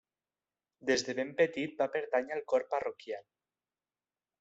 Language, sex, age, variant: Catalan, male, under 19, Septentrional